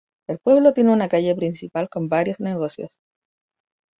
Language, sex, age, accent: Spanish, female, 19-29, Chileno: Chile, Cuyo